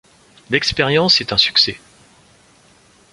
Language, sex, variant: French, male, Français de métropole